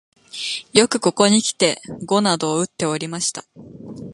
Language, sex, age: Japanese, female, 19-29